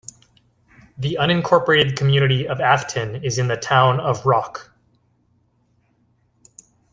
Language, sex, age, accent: English, male, 30-39, United States English